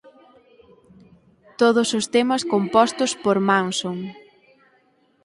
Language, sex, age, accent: Galician, female, 19-29, Atlántico (seseo e gheada)